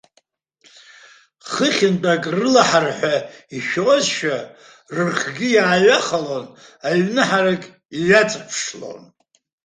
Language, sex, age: Abkhazian, male, 80-89